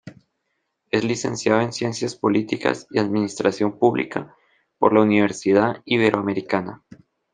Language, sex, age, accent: Spanish, male, 19-29, Andino-Pacífico: Colombia, Perú, Ecuador, oeste de Bolivia y Venezuela andina